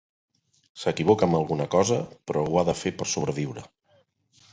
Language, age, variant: Catalan, 70-79, Central